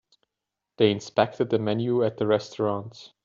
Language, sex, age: English, male, 19-29